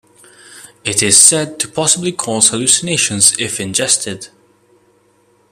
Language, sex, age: English, male, 19-29